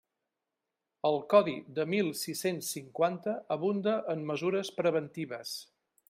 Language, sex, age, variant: Catalan, male, 50-59, Central